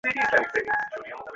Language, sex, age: Bengali, male, 19-29